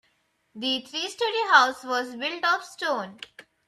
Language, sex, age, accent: English, female, under 19, India and South Asia (India, Pakistan, Sri Lanka)